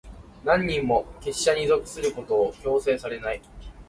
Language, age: Japanese, 19-29